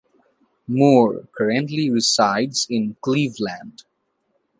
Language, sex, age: English, male, 19-29